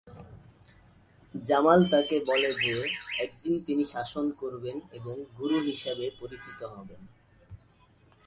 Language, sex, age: Bengali, male, 19-29